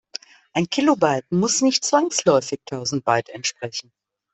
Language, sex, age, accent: German, female, 50-59, Deutschland Deutsch